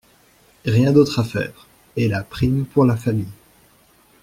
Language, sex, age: French, male, 19-29